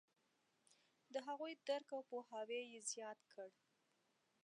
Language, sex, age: Pashto, female, 19-29